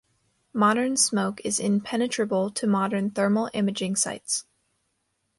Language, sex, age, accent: English, female, under 19, United States English